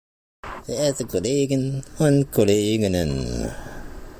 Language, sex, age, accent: German, male, 40-49, Deutschland Deutsch